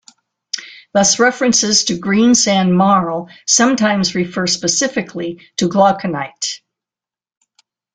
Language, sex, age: English, female, 80-89